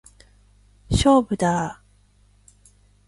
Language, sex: Japanese, female